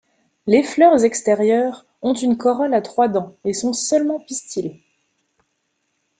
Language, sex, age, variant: French, female, 19-29, Français de métropole